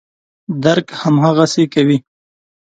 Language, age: Pashto, 19-29